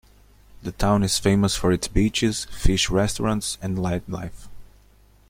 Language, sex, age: English, male, 30-39